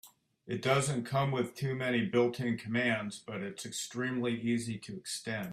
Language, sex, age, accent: English, male, 50-59, United States English